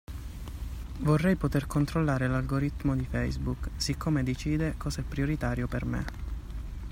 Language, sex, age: Italian, male, 19-29